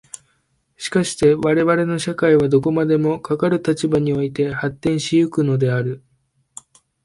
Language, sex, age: Japanese, male, 19-29